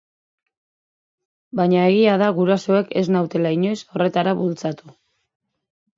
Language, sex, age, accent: Basque, female, 30-39, Mendebalekoa (Araba, Bizkaia, Gipuzkoako mendebaleko herri batzuk)